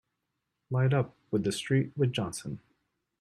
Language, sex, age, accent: English, male, 30-39, United States English